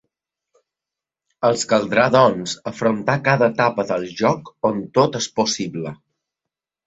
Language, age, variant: Catalan, 19-29, Balear